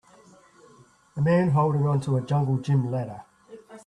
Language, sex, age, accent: English, male, 60-69, Australian English